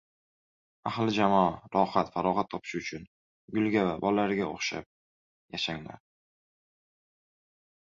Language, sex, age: Uzbek, male, 19-29